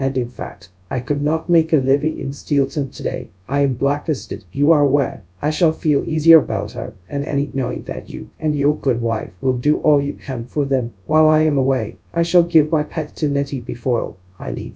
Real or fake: fake